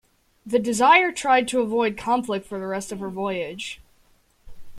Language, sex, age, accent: English, female, under 19, Canadian English